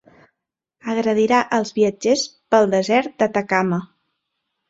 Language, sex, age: Catalan, female, 30-39